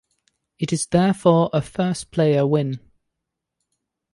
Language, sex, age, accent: English, male, 19-29, England English